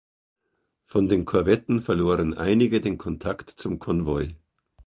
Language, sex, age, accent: German, male, 50-59, Österreichisches Deutsch